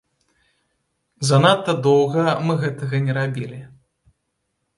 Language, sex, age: Belarusian, male, 19-29